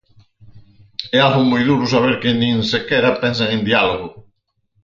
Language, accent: Galician, Atlántico (seseo e gheada)